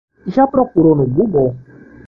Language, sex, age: Portuguese, male, 30-39